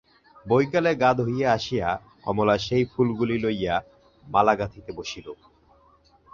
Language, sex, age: Bengali, male, 19-29